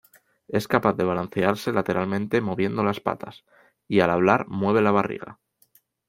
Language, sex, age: Spanish, male, 19-29